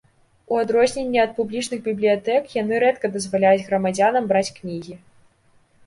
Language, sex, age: Belarusian, female, 19-29